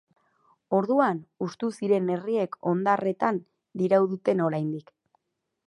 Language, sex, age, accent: Basque, female, 30-39, Erdialdekoa edo Nafarra (Gipuzkoa, Nafarroa)